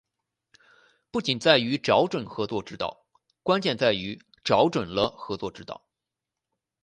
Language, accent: Chinese, 出生地：山东省